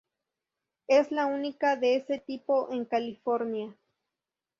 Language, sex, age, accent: Spanish, female, 19-29, México